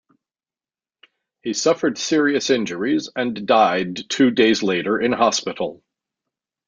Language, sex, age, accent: English, male, 50-59, United States English